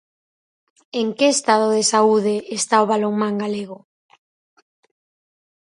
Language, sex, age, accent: Galician, female, 40-49, Normativo (estándar)